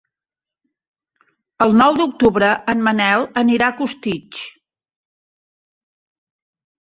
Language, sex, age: Catalan, female, 50-59